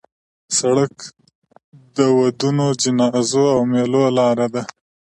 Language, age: Pashto, 30-39